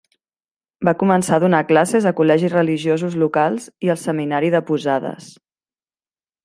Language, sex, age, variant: Catalan, female, 40-49, Central